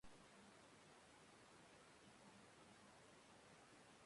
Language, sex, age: Basque, female, 60-69